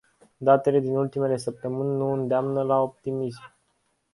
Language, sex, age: Romanian, male, 19-29